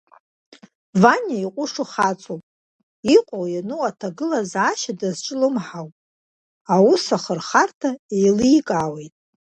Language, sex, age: Abkhazian, female, 40-49